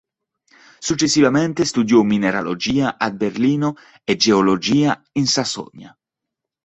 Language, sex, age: Italian, male, 30-39